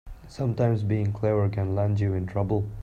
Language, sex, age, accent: English, male, 19-29, India and South Asia (India, Pakistan, Sri Lanka)